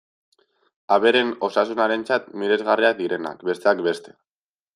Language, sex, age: Basque, male, 19-29